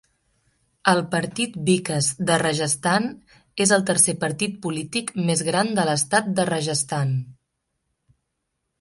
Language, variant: Catalan, Central